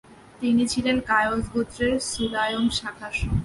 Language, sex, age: Bengali, female, 19-29